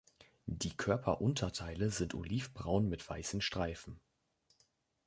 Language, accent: German, Deutschland Deutsch